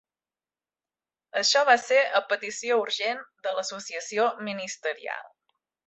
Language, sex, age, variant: Catalan, female, 30-39, Central